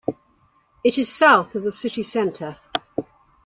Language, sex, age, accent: English, female, 70-79, England English